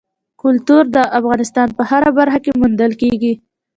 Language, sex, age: Pashto, female, under 19